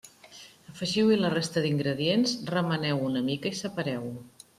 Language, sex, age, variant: Catalan, female, 50-59, Central